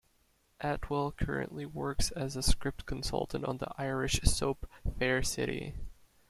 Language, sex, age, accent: English, male, 19-29, United States English